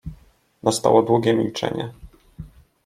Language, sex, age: Polish, male, 19-29